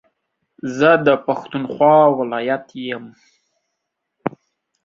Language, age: Pashto, under 19